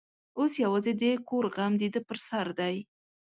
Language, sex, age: Pashto, female, 19-29